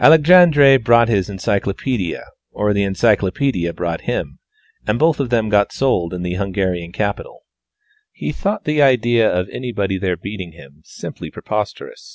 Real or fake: real